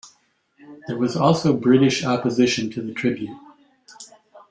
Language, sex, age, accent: English, male, 60-69, United States English